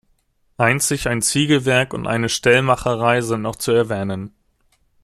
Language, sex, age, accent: German, male, 19-29, Deutschland Deutsch